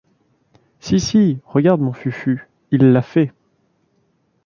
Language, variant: French, Français de métropole